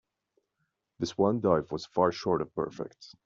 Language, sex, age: English, male, 19-29